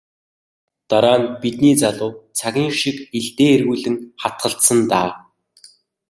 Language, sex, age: Mongolian, male, 19-29